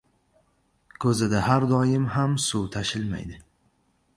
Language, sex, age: Uzbek, male, 19-29